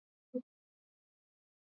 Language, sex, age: Swahili, female, 19-29